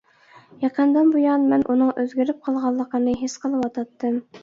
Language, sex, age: Uyghur, female, 19-29